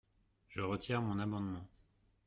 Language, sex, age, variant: French, male, 30-39, Français de métropole